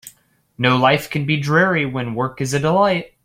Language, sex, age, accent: English, male, 19-29, United States English